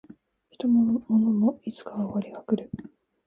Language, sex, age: Japanese, female, 19-29